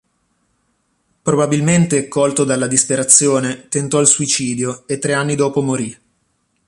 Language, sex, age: Italian, male, 30-39